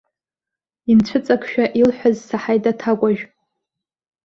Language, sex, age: Abkhazian, female, 19-29